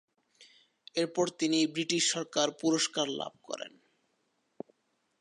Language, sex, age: Bengali, male, 19-29